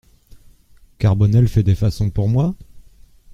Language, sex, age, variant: French, male, 40-49, Français de métropole